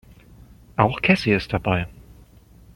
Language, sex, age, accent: German, male, 30-39, Deutschland Deutsch